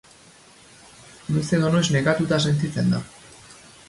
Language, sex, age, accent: Basque, male, 30-39, Mendebalekoa (Araba, Bizkaia, Gipuzkoako mendebaleko herri batzuk)